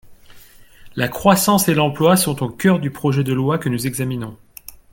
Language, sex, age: French, male, 40-49